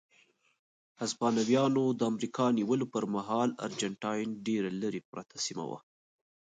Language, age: Pashto, 19-29